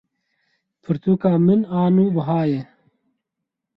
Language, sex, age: Kurdish, male, 30-39